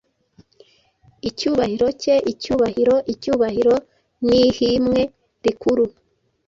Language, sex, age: Kinyarwanda, female, 30-39